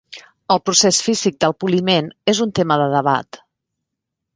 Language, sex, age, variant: Catalan, female, 40-49, Central